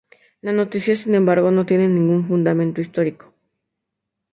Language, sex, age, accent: Spanish, female, 19-29, México